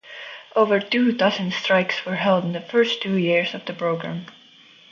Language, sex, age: English, female, 19-29